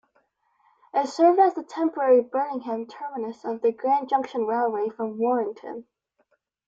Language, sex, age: English, female, 19-29